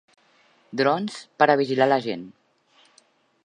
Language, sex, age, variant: Catalan, female, 40-49, Central